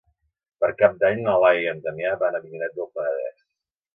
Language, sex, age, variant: Catalan, male, 60-69, Central